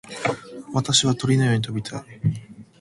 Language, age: Japanese, 19-29